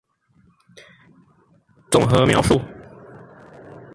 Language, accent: Chinese, 出生地：臺北市; 出生地：新北市